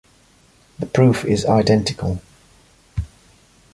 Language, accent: English, England English